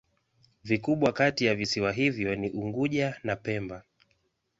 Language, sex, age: Swahili, male, 19-29